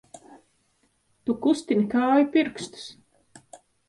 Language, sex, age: Latvian, female, 40-49